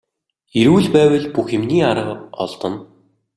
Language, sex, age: Mongolian, male, 19-29